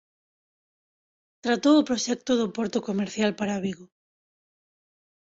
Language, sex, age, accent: Galician, female, 30-39, Oriental (común en zona oriental)